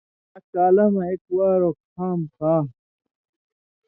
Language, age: Indus Kohistani, 19-29